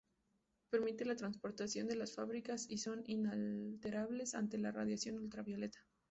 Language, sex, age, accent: Spanish, female, 19-29, México